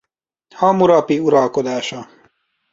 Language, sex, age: Hungarian, male, 30-39